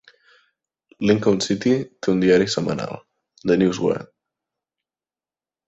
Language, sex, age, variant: Catalan, male, 19-29, Central